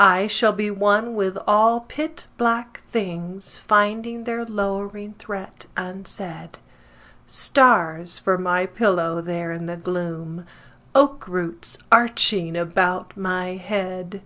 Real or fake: real